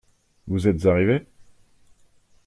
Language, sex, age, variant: French, male, 30-39, Français de métropole